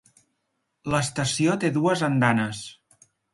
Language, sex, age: Catalan, male, 40-49